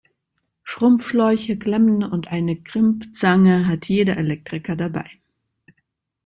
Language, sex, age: German, female, 30-39